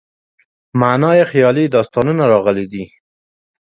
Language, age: Pashto, 19-29